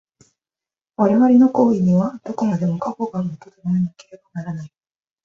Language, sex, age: Japanese, female, 19-29